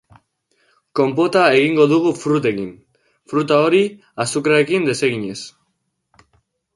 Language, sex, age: Basque, male, under 19